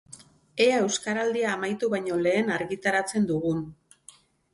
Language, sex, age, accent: Basque, female, 40-49, Mendebalekoa (Araba, Bizkaia, Gipuzkoako mendebaleko herri batzuk)